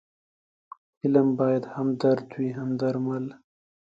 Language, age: Pashto, 19-29